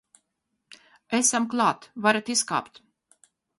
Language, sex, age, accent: Latvian, female, 50-59, Latgaliešu